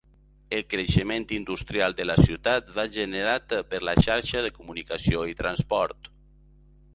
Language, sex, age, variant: Catalan, male, 40-49, Valencià meridional